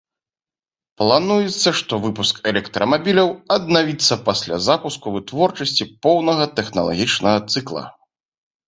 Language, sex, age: Belarusian, male, 30-39